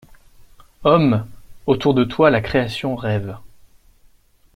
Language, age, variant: French, 19-29, Français de métropole